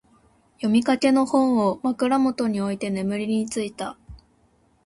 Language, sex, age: Japanese, female, 19-29